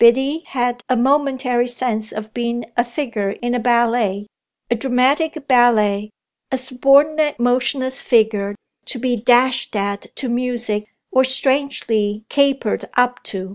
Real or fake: real